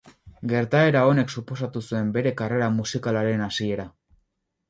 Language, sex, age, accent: Basque, male, 19-29, Mendebalekoa (Araba, Bizkaia, Gipuzkoako mendebaleko herri batzuk)